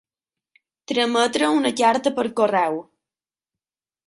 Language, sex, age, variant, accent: Catalan, female, 19-29, Balear, mallorquí